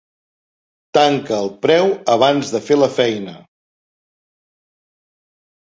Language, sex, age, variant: Catalan, male, 60-69, Central